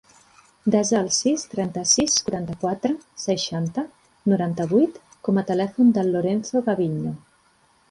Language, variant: Catalan, Central